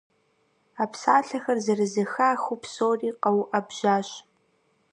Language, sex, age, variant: Kabardian, female, 19-29, Адыгэбзэ (Къэбэрдей, Кирил, псоми зэдай)